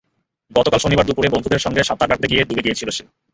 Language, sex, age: Bengali, male, 19-29